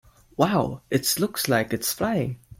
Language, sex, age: English, male, under 19